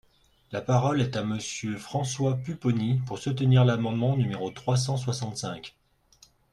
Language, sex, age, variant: French, male, 40-49, Français de métropole